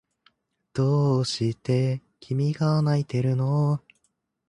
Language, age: Japanese, 19-29